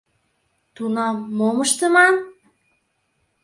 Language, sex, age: Mari, female, 19-29